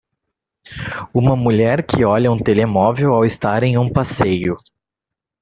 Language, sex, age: Portuguese, male, 19-29